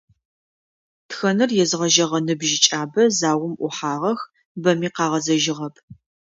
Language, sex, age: Adyghe, female, 30-39